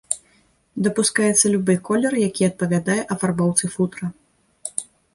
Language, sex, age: Belarusian, female, 19-29